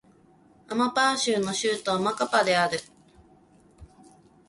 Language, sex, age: Japanese, female, 19-29